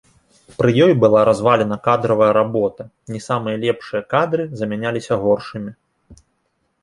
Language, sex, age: Belarusian, male, 19-29